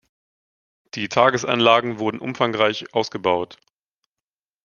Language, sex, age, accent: German, male, 30-39, Deutschland Deutsch